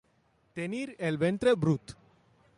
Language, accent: Catalan, aprenent (recent, des d'altres llengües)